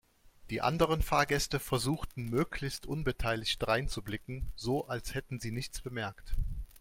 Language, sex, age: German, male, 30-39